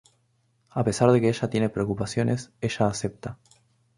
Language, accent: Spanish, Rioplatense: Argentina, Uruguay, este de Bolivia, Paraguay